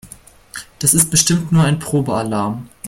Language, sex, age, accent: German, male, 19-29, Deutschland Deutsch